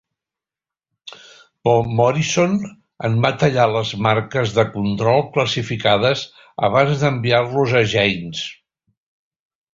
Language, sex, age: Catalan, male, 70-79